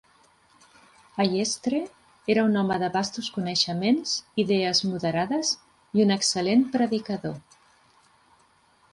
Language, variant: Catalan, Central